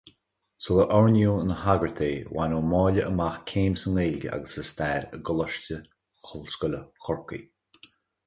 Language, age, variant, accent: Irish, 50-59, Gaeilge Chonnacht, Cainteoir dúchais, Gaeltacht